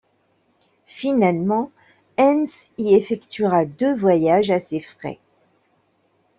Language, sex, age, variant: French, female, 50-59, Français de métropole